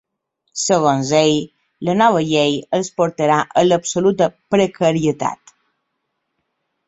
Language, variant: Catalan, Balear